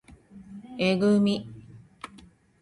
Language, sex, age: Japanese, female, 40-49